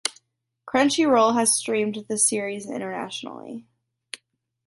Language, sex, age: English, female, under 19